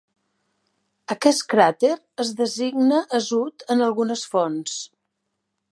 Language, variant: Catalan, Central